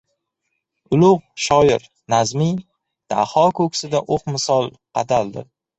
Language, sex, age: Uzbek, male, 19-29